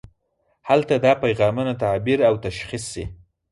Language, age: Pashto, 19-29